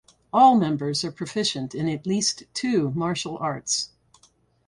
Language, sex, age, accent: English, female, 60-69, United States English